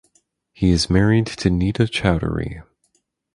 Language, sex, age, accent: English, male, 19-29, United States English